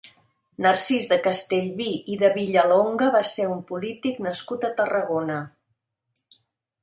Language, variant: Catalan, Central